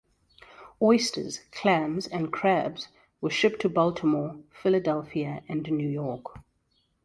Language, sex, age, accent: English, female, 30-39, Southern African (South Africa, Zimbabwe, Namibia)